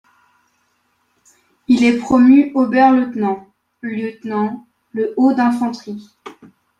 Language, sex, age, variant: French, male, under 19, Français de métropole